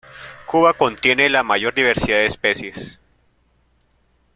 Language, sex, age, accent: Spanish, male, 19-29, Andino-Pacífico: Colombia, Perú, Ecuador, oeste de Bolivia y Venezuela andina